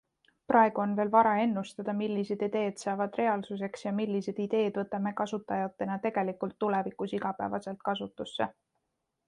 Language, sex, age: Estonian, female, 19-29